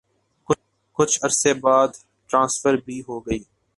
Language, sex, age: Urdu, male, 19-29